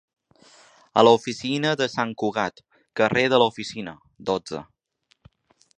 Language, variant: Catalan, Balear